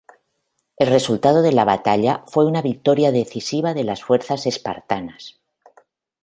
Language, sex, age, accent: Spanish, female, 50-59, España: Centro-Sur peninsular (Madrid, Toledo, Castilla-La Mancha)